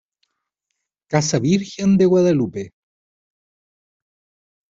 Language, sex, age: Spanish, male, 50-59